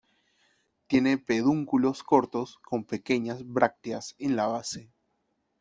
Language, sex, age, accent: Spanish, male, 19-29, Andino-Pacífico: Colombia, Perú, Ecuador, oeste de Bolivia y Venezuela andina